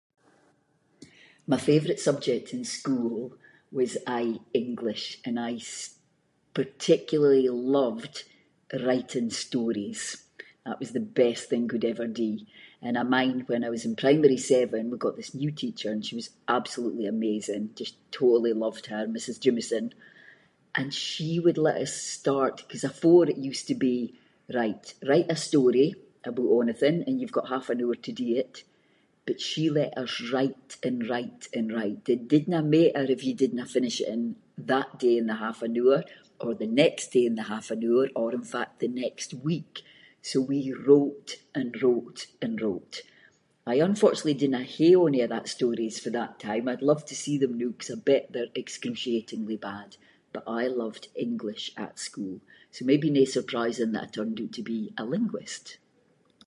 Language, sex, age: Scots, female, 50-59